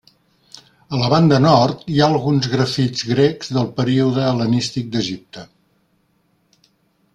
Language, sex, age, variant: Catalan, male, 60-69, Central